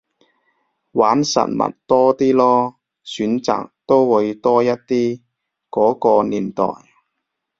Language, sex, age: Cantonese, male, 30-39